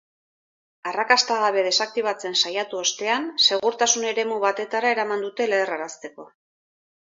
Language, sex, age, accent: Basque, female, 50-59, Erdialdekoa edo Nafarra (Gipuzkoa, Nafarroa)